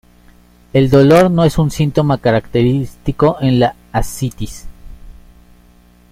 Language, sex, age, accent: Spanish, male, 30-39, México